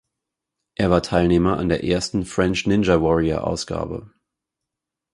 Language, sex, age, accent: German, male, 30-39, Deutschland Deutsch